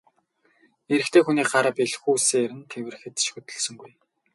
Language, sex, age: Mongolian, male, 19-29